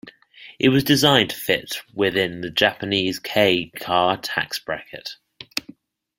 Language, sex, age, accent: English, male, 30-39, England English